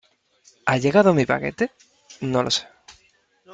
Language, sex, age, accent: Spanish, male, 30-39, España: Sur peninsular (Andalucia, Extremadura, Murcia)